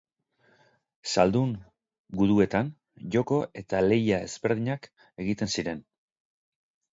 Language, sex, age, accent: Basque, male, 50-59, Mendebalekoa (Araba, Bizkaia, Gipuzkoako mendebaleko herri batzuk)